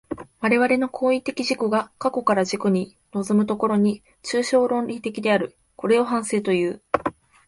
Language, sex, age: Japanese, female, 19-29